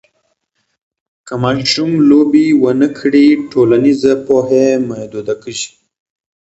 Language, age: Pashto, 19-29